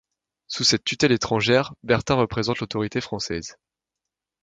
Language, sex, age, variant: French, male, 19-29, Français de métropole